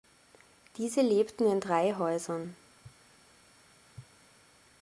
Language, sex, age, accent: German, female, 30-39, Österreichisches Deutsch